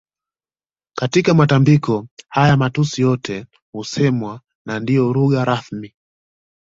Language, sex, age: Swahili, male, 19-29